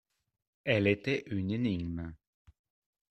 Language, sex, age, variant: French, male, 30-39, Français de métropole